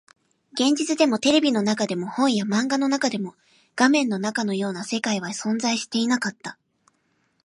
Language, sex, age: Japanese, female, 19-29